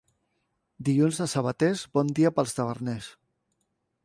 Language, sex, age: Catalan, male, 40-49